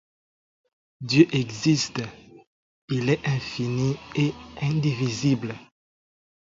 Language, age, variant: French, 30-39, Français d'Afrique subsaharienne et des îles africaines